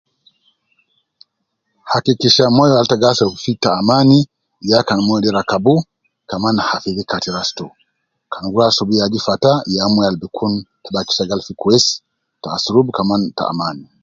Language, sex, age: Nubi, male, 50-59